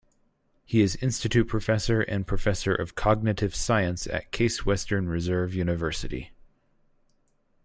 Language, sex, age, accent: English, male, 19-29, United States English